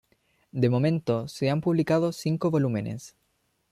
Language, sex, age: Spanish, male, under 19